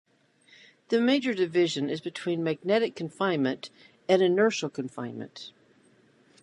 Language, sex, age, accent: English, female, 50-59, United States English